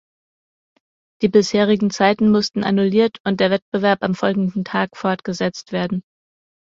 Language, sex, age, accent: German, female, 40-49, Deutschland Deutsch